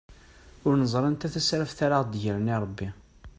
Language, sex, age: Kabyle, male, 30-39